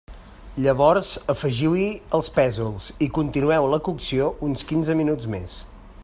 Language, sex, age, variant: Catalan, male, 30-39, Central